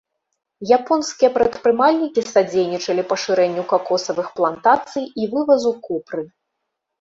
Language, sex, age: Belarusian, female, 40-49